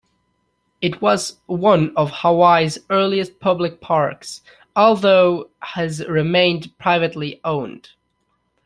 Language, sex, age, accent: English, male, 19-29, United States English